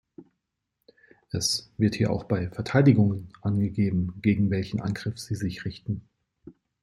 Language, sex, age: German, male, 30-39